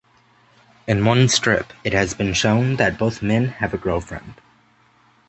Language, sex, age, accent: English, male, under 19, United States English